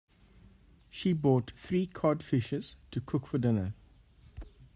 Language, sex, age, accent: English, male, 60-69, Southern African (South Africa, Zimbabwe, Namibia)